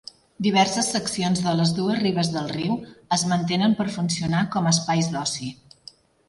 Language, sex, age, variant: Catalan, female, 40-49, Central